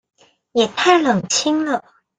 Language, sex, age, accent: Chinese, female, 40-49, 出生地：臺中市